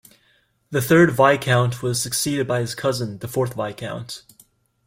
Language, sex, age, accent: English, male, 19-29, United States English